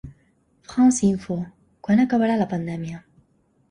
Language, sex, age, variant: Catalan, female, 19-29, Balear